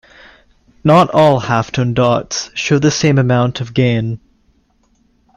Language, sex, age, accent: English, male, 19-29, Canadian English